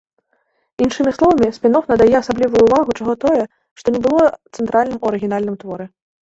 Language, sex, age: Belarusian, female, 19-29